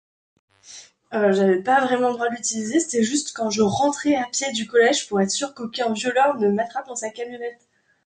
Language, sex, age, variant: French, male, 19-29, Français de métropole